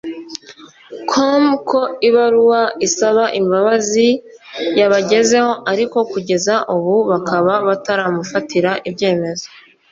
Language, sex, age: Kinyarwanda, female, 19-29